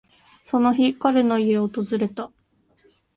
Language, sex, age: Japanese, female, 19-29